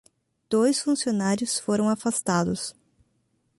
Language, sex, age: Portuguese, female, 30-39